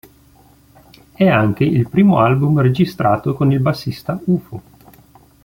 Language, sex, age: Italian, male, 19-29